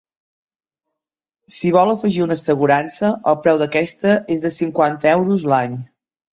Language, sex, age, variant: Catalan, female, 50-59, Central